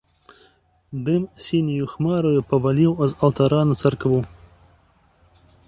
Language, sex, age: Belarusian, male, 40-49